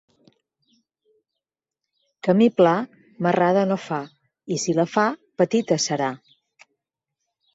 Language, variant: Catalan, Central